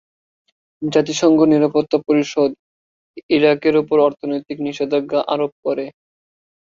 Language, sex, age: Bengali, male, 19-29